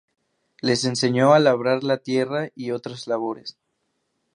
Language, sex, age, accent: Spanish, male, 19-29, México